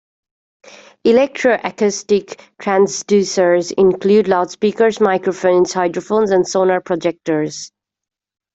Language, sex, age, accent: English, female, 19-29, England English